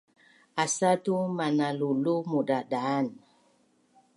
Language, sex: Bunun, female